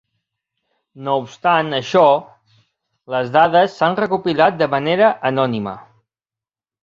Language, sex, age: Catalan, male, 40-49